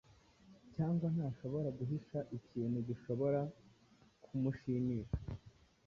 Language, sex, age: Kinyarwanda, male, 19-29